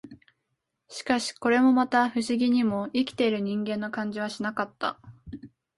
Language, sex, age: Japanese, female, 19-29